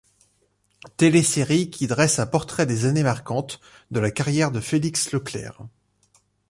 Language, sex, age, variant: French, male, 30-39, Français de métropole